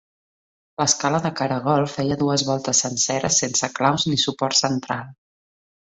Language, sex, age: Catalan, female, 30-39